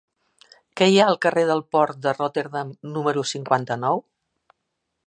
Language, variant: Catalan, Central